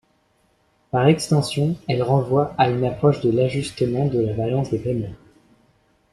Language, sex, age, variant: French, male, 19-29, Français de métropole